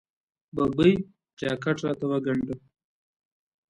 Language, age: Pashto, 19-29